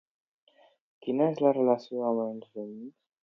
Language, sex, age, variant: Catalan, male, under 19, Alacantí